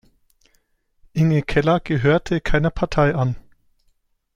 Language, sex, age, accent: German, male, 19-29, Deutschland Deutsch